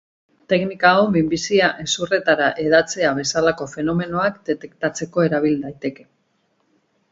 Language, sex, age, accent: Basque, female, 50-59, Mendebalekoa (Araba, Bizkaia, Gipuzkoako mendebaleko herri batzuk)